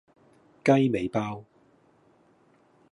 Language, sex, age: Cantonese, male, 40-49